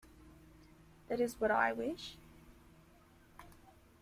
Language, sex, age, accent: English, female, under 19, Australian English